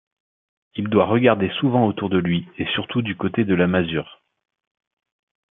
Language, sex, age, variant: French, male, 40-49, Français de métropole